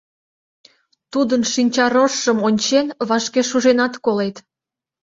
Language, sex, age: Mari, female, 19-29